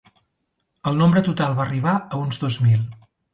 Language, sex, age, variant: Catalan, male, 30-39, Central